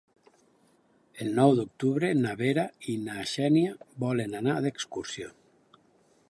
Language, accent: Catalan, Lleida